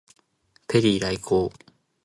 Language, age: Japanese, 19-29